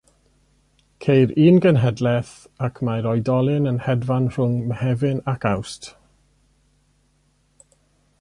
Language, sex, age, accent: Welsh, male, 30-39, Y Deyrnas Unedig Cymraeg